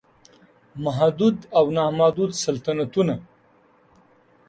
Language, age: Pashto, 50-59